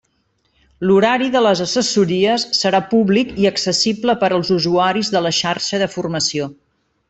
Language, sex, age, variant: Catalan, female, 50-59, Central